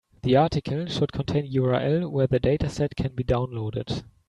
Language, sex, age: English, male, 19-29